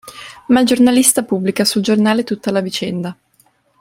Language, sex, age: Italian, female, 19-29